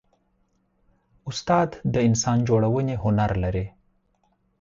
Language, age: Pashto, 30-39